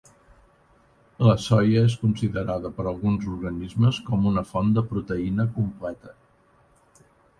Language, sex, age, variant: Catalan, male, 60-69, Central